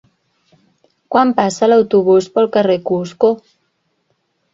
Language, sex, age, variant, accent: Catalan, female, 19-29, Central, central